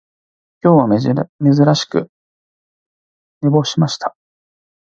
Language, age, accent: Japanese, 50-59, 標準語